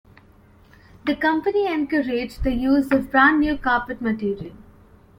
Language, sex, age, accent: English, female, 19-29, India and South Asia (India, Pakistan, Sri Lanka)